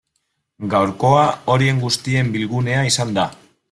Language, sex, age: Basque, male, 30-39